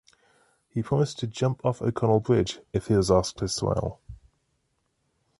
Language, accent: English, England English